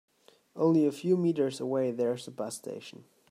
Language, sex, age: English, male, 19-29